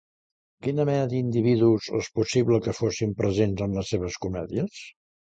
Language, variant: Catalan, Central